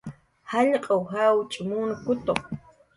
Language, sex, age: Jaqaru, female, 40-49